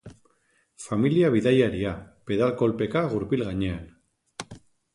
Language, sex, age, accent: Basque, male, 30-39, Erdialdekoa edo Nafarra (Gipuzkoa, Nafarroa)